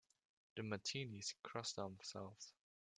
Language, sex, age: English, male, under 19